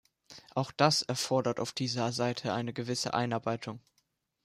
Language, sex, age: German, male, under 19